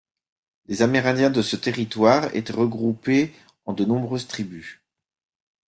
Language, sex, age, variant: French, male, 50-59, Français de métropole